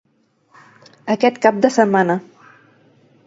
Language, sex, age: Catalan, female, 40-49